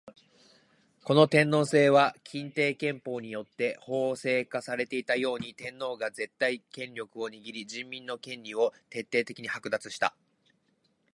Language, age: Japanese, 19-29